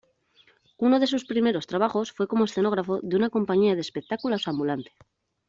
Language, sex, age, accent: Spanish, female, 30-39, España: Norte peninsular (Asturias, Castilla y León, Cantabria, País Vasco, Navarra, Aragón, La Rioja, Guadalajara, Cuenca)